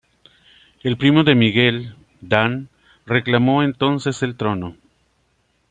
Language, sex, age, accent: Spanish, male, 60-69, México